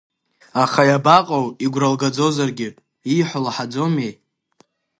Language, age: Abkhazian, under 19